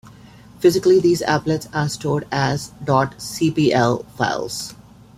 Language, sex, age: English, male, 30-39